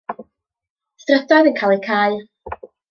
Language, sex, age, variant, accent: Welsh, female, 19-29, North-Eastern Welsh, Y Deyrnas Unedig Cymraeg